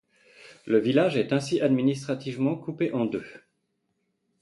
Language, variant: French, Français de métropole